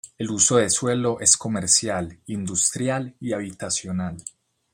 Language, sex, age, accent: Spanish, male, 19-29, Caribe: Cuba, Venezuela, Puerto Rico, República Dominicana, Panamá, Colombia caribeña, México caribeño, Costa del golfo de México